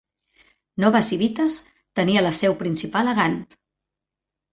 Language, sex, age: Catalan, female, 40-49